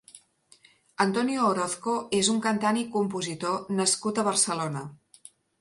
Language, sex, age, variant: Catalan, female, 50-59, Central